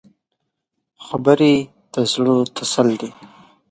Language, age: Pashto, 19-29